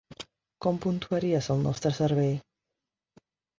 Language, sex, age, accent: Catalan, female, 19-29, aprenent (recent, des del castellà)